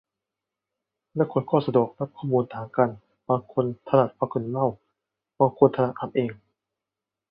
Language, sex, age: Thai, male, 19-29